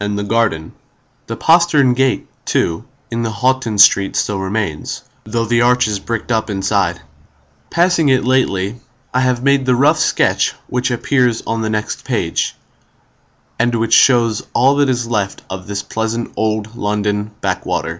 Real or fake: real